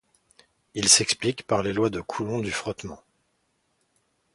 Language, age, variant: French, 40-49, Français de métropole